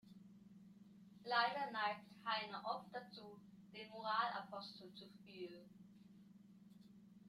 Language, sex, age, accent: German, male, under 19, Deutschland Deutsch